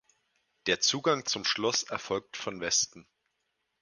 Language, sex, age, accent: German, male, 19-29, Deutschland Deutsch